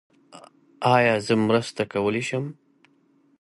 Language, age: Pashto, 30-39